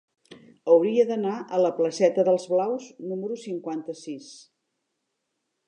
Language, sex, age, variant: Catalan, female, 60-69, Central